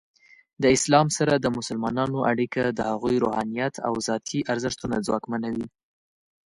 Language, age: Pashto, 19-29